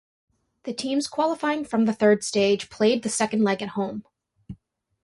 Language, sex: English, female